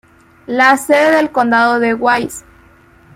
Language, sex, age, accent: Spanish, female, 19-29, América central